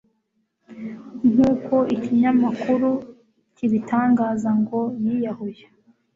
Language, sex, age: Kinyarwanda, female, 19-29